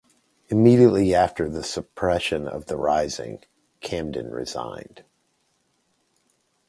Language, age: English, 50-59